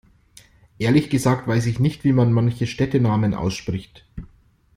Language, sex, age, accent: German, male, 40-49, Deutschland Deutsch